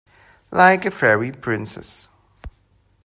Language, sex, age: English, male, 30-39